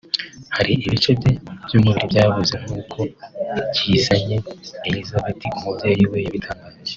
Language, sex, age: Kinyarwanda, male, 19-29